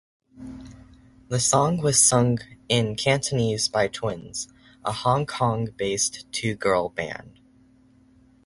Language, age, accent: English, under 19, United States English